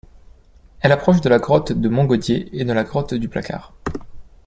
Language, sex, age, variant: French, male, 19-29, Français de métropole